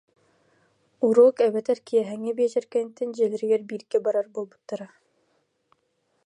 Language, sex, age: Yakut, female, 19-29